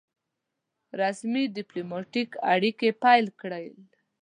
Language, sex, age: Pashto, female, 19-29